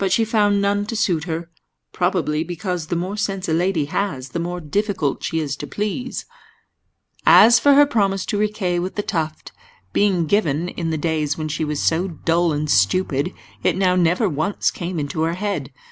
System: none